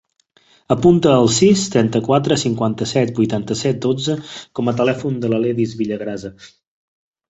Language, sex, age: Catalan, male, 30-39